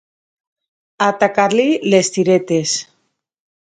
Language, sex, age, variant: Catalan, female, 30-39, Valencià meridional